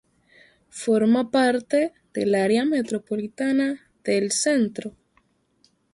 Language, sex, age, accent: Spanish, female, under 19, Caribe: Cuba, Venezuela, Puerto Rico, República Dominicana, Panamá, Colombia caribeña, México caribeño, Costa del golfo de México